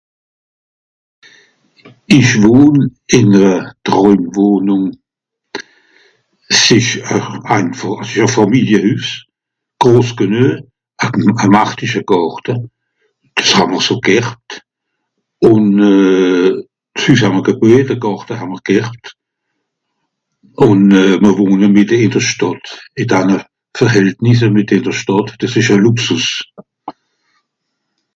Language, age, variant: Swiss German, 70-79, Nordniederàlemmànisch (Rishoffe, Zàwere, Bùsswìller, Hawenau, Brüemt, Stroossbùri, Molse, Dàmbàch, Schlettstàtt, Pfàlzbùri usw.)